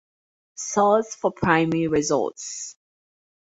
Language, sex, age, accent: English, female, 30-39, United States English